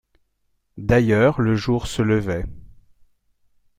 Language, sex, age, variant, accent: French, male, 40-49, Français des départements et régions d'outre-mer, Français de La Réunion